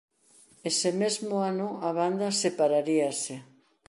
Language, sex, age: Galician, female, 60-69